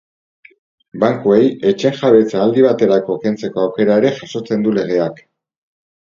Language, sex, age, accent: Basque, male, 40-49, Erdialdekoa edo Nafarra (Gipuzkoa, Nafarroa)